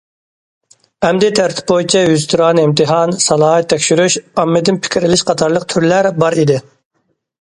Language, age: Uyghur, 30-39